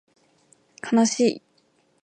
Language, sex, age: Japanese, female, 19-29